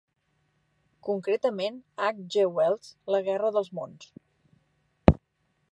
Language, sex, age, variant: Catalan, female, 40-49, Central